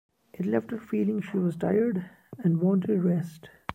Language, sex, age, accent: English, male, 19-29, India and South Asia (India, Pakistan, Sri Lanka)